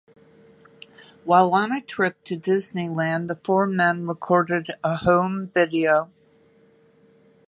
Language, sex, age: English, female, 60-69